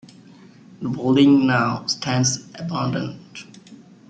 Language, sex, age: English, male, 19-29